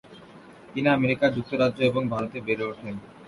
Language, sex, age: Bengali, male, under 19